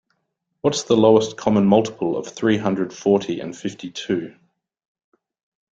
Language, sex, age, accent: English, male, 30-39, Australian English